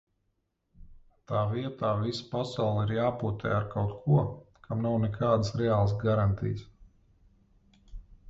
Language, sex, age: Latvian, male, 40-49